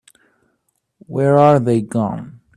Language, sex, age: English, male, under 19